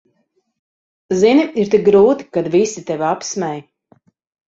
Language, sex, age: Latvian, female, 30-39